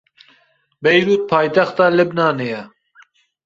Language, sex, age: Kurdish, male, 30-39